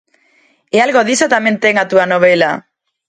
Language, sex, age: Galician, female, 40-49